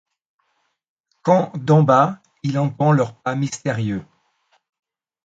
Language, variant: French, Français de métropole